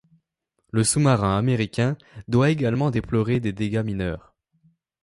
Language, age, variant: French, under 19, Français de métropole